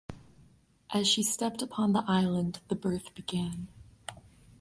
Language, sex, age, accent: English, female, 19-29, United States English; Canadian English